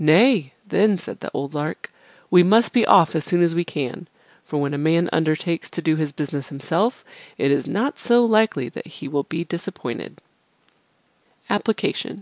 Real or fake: real